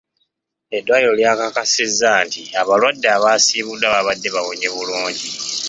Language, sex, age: Ganda, male, 19-29